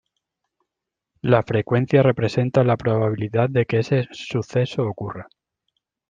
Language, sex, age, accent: Spanish, male, 30-39, España: Sur peninsular (Andalucia, Extremadura, Murcia)